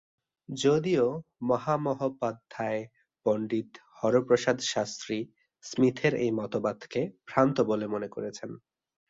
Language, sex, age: Bengali, male, 19-29